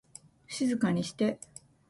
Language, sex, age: Japanese, female, 40-49